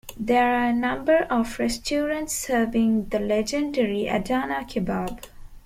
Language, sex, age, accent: English, female, 19-29, India and South Asia (India, Pakistan, Sri Lanka)